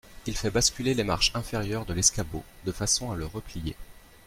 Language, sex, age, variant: French, male, 30-39, Français de métropole